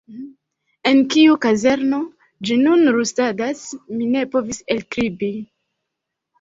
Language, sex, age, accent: Esperanto, female, 19-29, Internacia